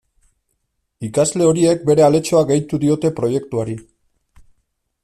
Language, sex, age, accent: Basque, male, 40-49, Erdialdekoa edo Nafarra (Gipuzkoa, Nafarroa)